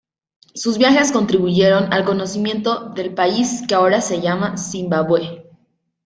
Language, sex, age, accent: Spanish, female, 19-29, México